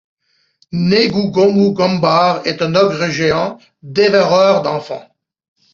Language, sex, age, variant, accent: French, male, 40-49, Français d'Amérique du Nord, Français du Canada